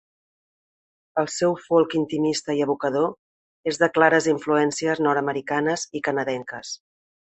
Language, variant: Catalan, Central